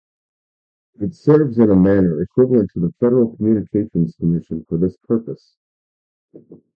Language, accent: English, United States English